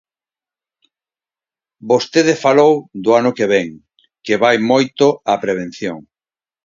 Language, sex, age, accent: Galician, male, 50-59, Normativo (estándar)